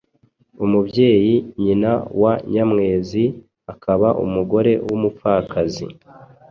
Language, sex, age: Kinyarwanda, male, 19-29